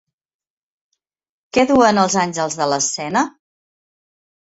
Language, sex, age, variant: Catalan, female, 50-59, Central